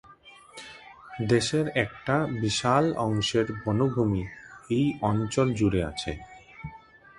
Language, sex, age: Bengali, male, 30-39